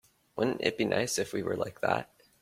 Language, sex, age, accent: English, male, under 19, United States English